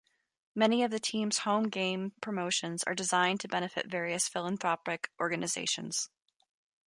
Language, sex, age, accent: English, female, 30-39, United States English